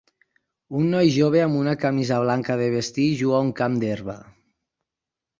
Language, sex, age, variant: Catalan, male, 30-39, Nord-Occidental